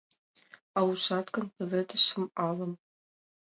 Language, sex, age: Mari, female, 19-29